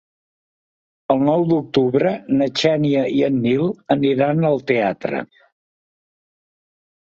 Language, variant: Catalan, Central